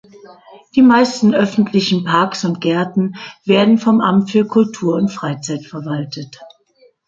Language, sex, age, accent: German, female, 50-59, Deutschland Deutsch